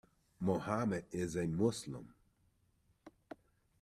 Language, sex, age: English, male, 50-59